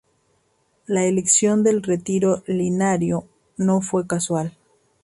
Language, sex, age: Spanish, female, 30-39